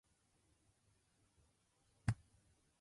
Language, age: Japanese, 19-29